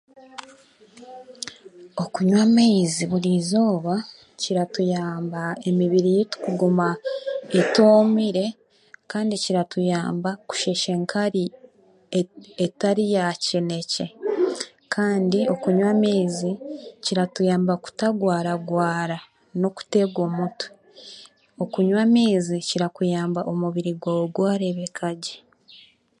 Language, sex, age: Chiga, female, 19-29